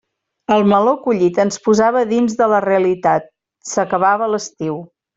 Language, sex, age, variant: Catalan, female, 40-49, Central